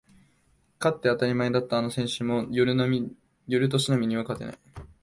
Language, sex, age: Japanese, male, 19-29